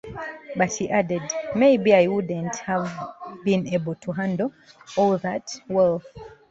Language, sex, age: English, female, 19-29